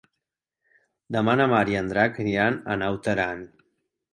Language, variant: Catalan, Central